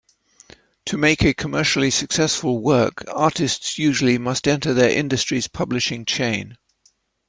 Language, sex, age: English, male, 70-79